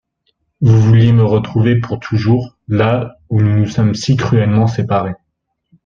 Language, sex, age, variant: French, male, 19-29, Français de métropole